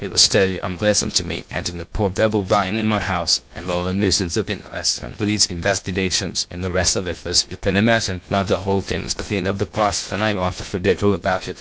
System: TTS, GlowTTS